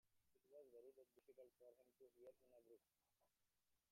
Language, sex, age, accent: English, male, 30-39, India and South Asia (India, Pakistan, Sri Lanka)